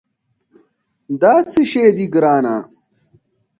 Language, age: Pashto, 19-29